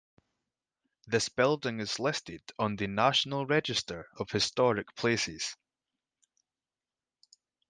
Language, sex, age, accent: English, male, 19-29, Scottish English